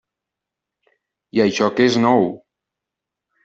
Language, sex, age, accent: Catalan, male, 30-39, valencià